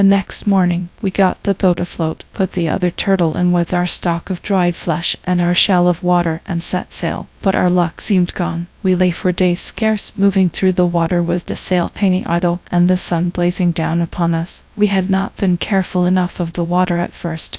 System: TTS, GradTTS